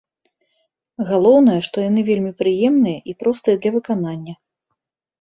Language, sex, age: Belarusian, female, 30-39